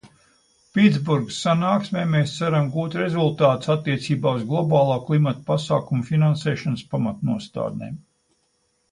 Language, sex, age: Latvian, male, 70-79